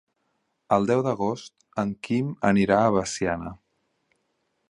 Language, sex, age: Catalan, male, 30-39